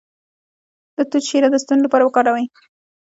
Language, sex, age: Pashto, female, under 19